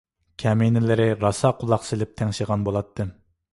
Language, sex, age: Uyghur, male, 19-29